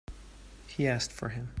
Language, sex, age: English, male, 30-39